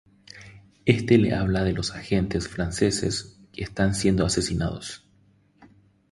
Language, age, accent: Spanish, 30-39, Rioplatense: Argentina, Uruguay, este de Bolivia, Paraguay